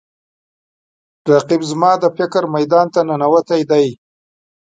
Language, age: Pashto, 40-49